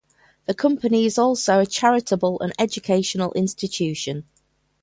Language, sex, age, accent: English, female, 50-59, England English